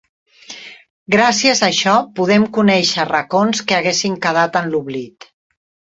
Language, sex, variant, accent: Catalan, female, Central, Barceloní